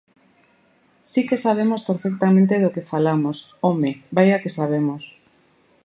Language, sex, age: Galician, female, 40-49